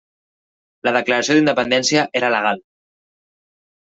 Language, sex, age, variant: Catalan, male, 19-29, Central